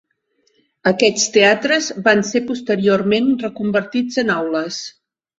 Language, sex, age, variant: Catalan, female, 50-59, Central